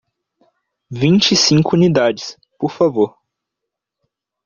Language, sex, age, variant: Portuguese, male, 19-29, Portuguese (Brasil)